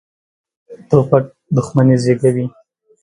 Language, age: Pashto, 19-29